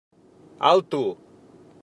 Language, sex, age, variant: Catalan, male, 40-49, Central